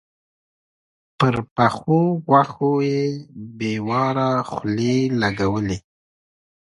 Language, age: Pashto, 40-49